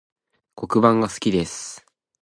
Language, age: Japanese, 19-29